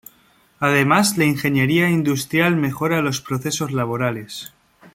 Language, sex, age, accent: Spanish, male, 19-29, España: Norte peninsular (Asturias, Castilla y León, Cantabria, País Vasco, Navarra, Aragón, La Rioja, Guadalajara, Cuenca)